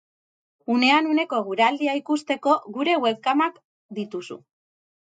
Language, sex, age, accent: Basque, female, 30-39, Mendebalekoa (Araba, Bizkaia, Gipuzkoako mendebaleko herri batzuk)